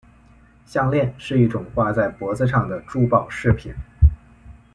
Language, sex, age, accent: Chinese, male, 19-29, 出生地：河北省